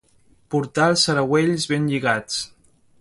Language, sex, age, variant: Catalan, male, 19-29, Central